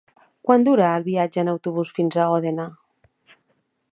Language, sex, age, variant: Catalan, female, 50-59, Central